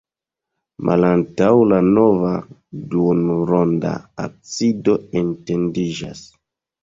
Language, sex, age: Esperanto, male, 30-39